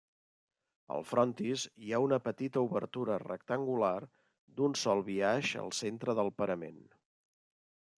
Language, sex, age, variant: Catalan, male, 50-59, Central